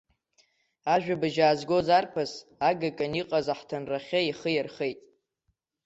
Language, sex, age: Abkhazian, male, under 19